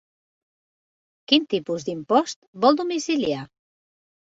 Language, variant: Catalan, Central